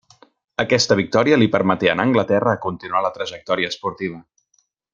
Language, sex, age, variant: Catalan, male, 19-29, Central